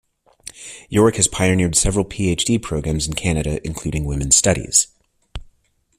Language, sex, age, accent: English, male, 30-39, United States English